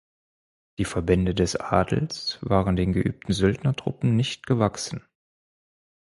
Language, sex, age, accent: German, male, 30-39, Deutschland Deutsch